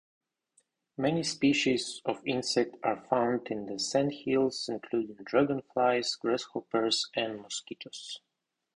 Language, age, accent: English, 19-29, Russian